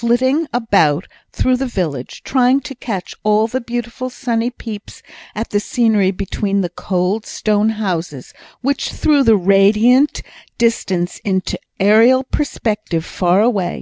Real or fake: real